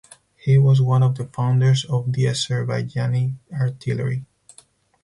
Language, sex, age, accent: English, male, 19-29, United States English; England English